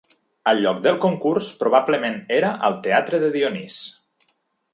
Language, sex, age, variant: Catalan, male, 30-39, Nord-Occidental